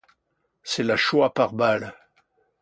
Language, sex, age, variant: French, male, 80-89, Français de métropole